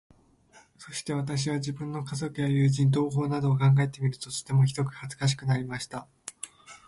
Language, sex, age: Japanese, male, under 19